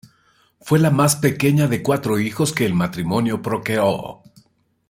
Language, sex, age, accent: Spanish, male, 40-49, México